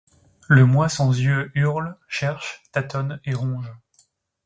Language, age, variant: French, 19-29, Français de métropole